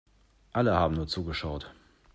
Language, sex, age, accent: German, male, 30-39, Deutschland Deutsch